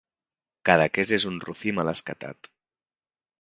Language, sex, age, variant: Catalan, male, 30-39, Central